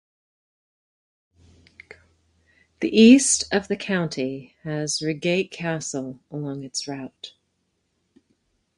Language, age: English, under 19